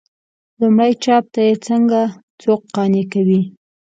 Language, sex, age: Pashto, female, 19-29